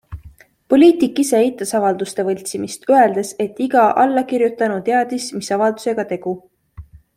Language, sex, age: Estonian, female, 19-29